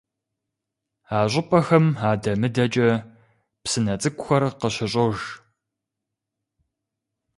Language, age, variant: Kabardian, 19-29, Адыгэбзэ (Къэбэрдей, Кирил, псоми зэдай)